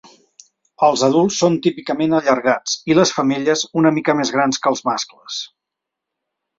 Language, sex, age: Catalan, male, 50-59